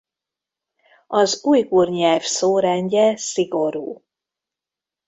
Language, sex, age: Hungarian, female, 50-59